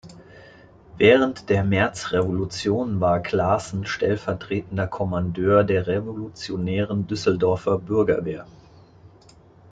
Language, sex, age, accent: German, male, 40-49, Deutschland Deutsch